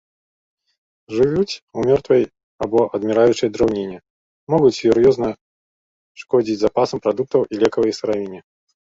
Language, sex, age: Belarusian, male, 40-49